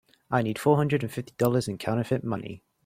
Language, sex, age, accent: English, male, 19-29, England English